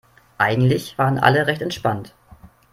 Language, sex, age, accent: German, male, under 19, Deutschland Deutsch